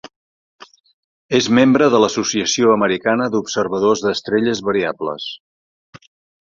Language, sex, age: Catalan, male, 50-59